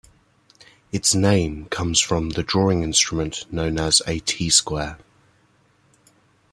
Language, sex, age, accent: English, male, 19-29, England English